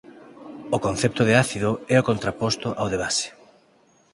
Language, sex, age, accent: Galician, male, 19-29, Normativo (estándar)